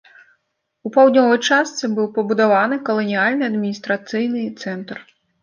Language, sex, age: Belarusian, female, 40-49